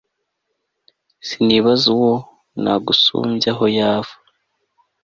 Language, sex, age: Kinyarwanda, male, under 19